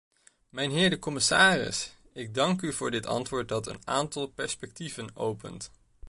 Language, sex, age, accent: Dutch, male, 19-29, Nederlands Nederlands